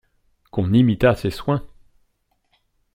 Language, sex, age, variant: French, male, 40-49, Français de métropole